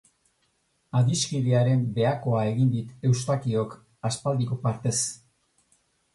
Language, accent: Basque, Mendebalekoa (Araba, Bizkaia, Gipuzkoako mendebaleko herri batzuk)